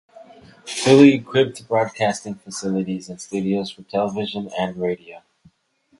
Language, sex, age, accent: English, male, 19-29, United States English